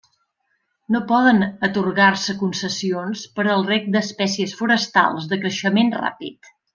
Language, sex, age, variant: Catalan, female, 50-59, Central